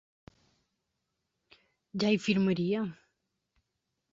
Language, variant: Catalan, Balear